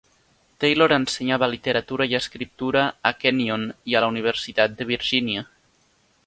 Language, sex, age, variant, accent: Catalan, male, under 19, Nord-Occidental, Tortosí